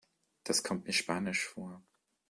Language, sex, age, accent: German, male, 19-29, Deutschland Deutsch